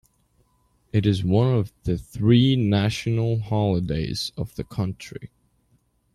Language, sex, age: English, male, 19-29